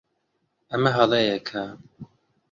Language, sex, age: Central Kurdish, male, under 19